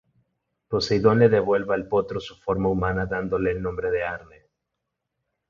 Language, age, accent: Spanish, 40-49, México